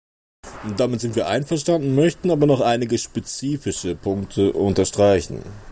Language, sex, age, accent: German, male, 40-49, Deutschland Deutsch